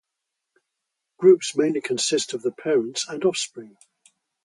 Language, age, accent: English, 80-89, England English